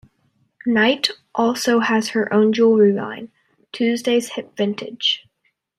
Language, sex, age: English, female, under 19